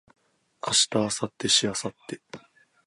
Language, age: Japanese, 19-29